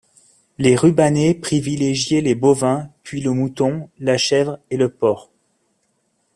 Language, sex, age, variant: French, male, 40-49, Français de métropole